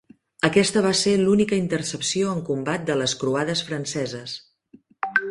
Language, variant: Catalan, Central